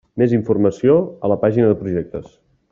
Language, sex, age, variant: Catalan, male, 19-29, Central